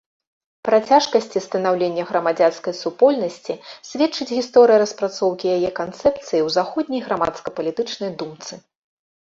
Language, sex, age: Belarusian, female, 40-49